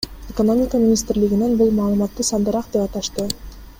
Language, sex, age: Kyrgyz, female, 19-29